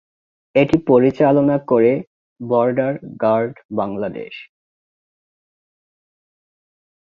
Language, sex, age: Bengali, male, 19-29